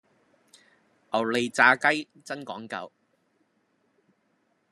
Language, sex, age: Cantonese, female, 19-29